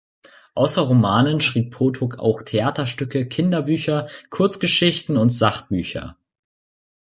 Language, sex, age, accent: German, male, under 19, Deutschland Deutsch